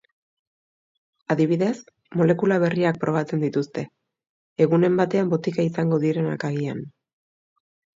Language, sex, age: Basque, female, 30-39